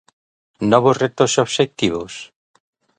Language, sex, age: Galician, male, 40-49